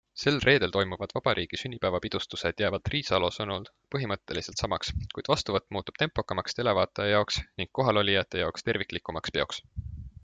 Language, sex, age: Estonian, male, 19-29